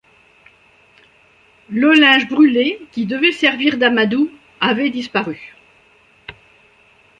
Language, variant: French, Français de métropole